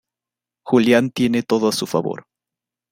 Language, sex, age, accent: Spanish, male, 19-29, México